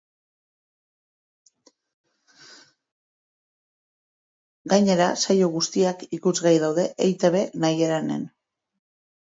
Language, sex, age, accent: Basque, female, 40-49, Mendebalekoa (Araba, Bizkaia, Gipuzkoako mendebaleko herri batzuk)